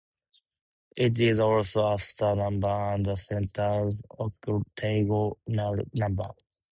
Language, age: English, 19-29